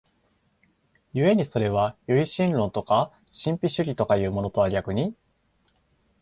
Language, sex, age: Japanese, male, 19-29